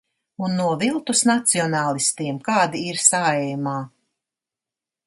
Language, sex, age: Latvian, female, 60-69